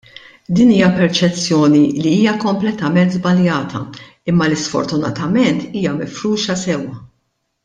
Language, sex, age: Maltese, female, 50-59